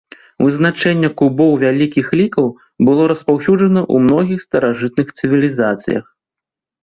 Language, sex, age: Belarusian, male, 30-39